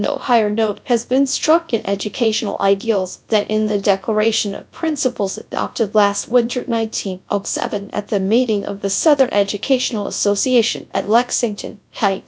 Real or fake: fake